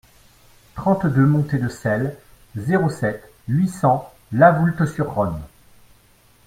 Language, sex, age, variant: French, male, 40-49, Français de métropole